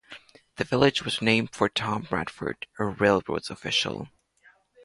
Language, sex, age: English, male, under 19